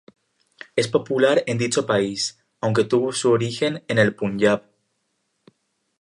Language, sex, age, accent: Spanish, male, under 19, España: Centro-Sur peninsular (Madrid, Toledo, Castilla-La Mancha)